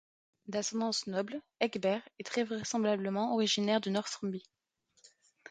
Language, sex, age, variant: French, female, 19-29, Français de métropole